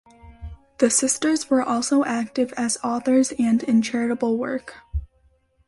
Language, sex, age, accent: English, female, under 19, United States English